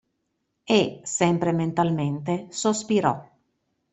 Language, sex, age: Italian, female, 40-49